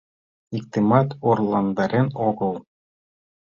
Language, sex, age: Mari, male, 40-49